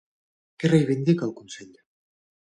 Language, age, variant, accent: Catalan, 30-39, Central, central